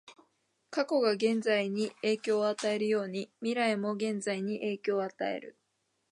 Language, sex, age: Japanese, female, 19-29